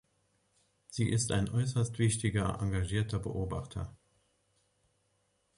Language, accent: German, Deutschland Deutsch